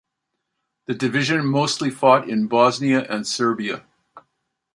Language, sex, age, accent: English, male, 60-69, Canadian English